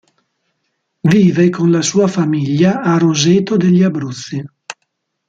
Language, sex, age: Italian, male, 60-69